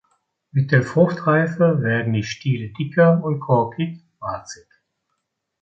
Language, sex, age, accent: German, male, 50-59, Deutschland Deutsch